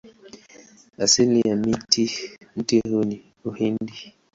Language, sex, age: Swahili, female, 19-29